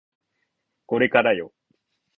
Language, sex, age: Japanese, male, 19-29